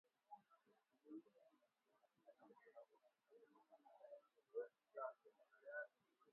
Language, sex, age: Swahili, male, 19-29